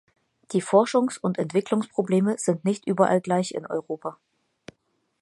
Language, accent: German, Deutschland Deutsch; Hochdeutsch